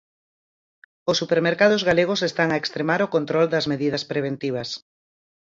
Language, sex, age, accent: Galician, female, 40-49, Oriental (común en zona oriental)